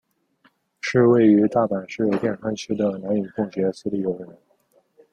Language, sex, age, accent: Chinese, male, 19-29, 出生地：河南省